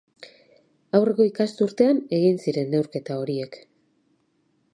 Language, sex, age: Basque, female, 40-49